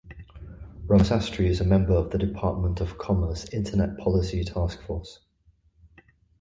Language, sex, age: English, male, 30-39